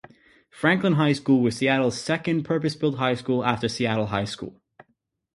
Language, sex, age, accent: English, male, 19-29, United States English